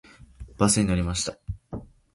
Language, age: Japanese, under 19